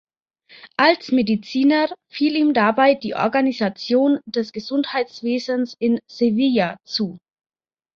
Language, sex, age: German, female, 30-39